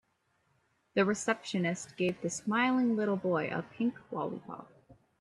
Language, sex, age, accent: English, male, under 19, Canadian English